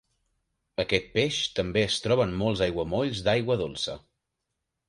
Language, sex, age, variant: Catalan, male, 19-29, Nord-Occidental